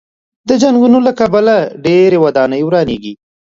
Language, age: Pashto, 30-39